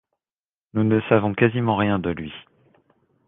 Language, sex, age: French, male, 30-39